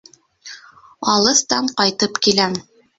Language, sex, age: Bashkir, female, 30-39